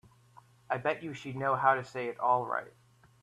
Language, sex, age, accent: English, male, 19-29, United States English